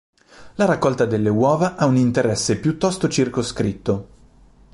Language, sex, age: Italian, male, 30-39